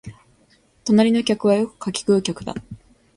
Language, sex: Japanese, female